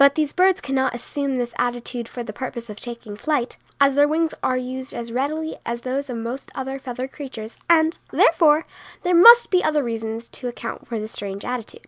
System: none